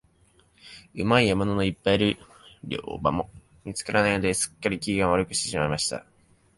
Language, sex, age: Japanese, male, 19-29